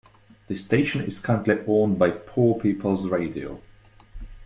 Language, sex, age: English, male, 30-39